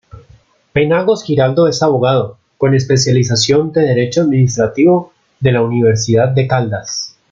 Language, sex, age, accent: Spanish, male, 19-29, Andino-Pacífico: Colombia, Perú, Ecuador, oeste de Bolivia y Venezuela andina